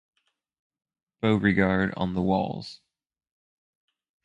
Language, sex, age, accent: English, male, 30-39, United States English